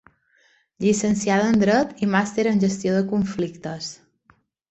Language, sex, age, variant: Catalan, female, 40-49, Balear